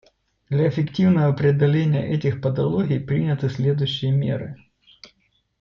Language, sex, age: Russian, male, 40-49